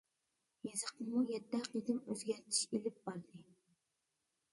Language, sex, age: Uyghur, female, under 19